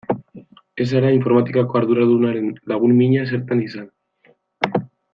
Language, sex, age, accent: Basque, male, 19-29, Erdialdekoa edo Nafarra (Gipuzkoa, Nafarroa)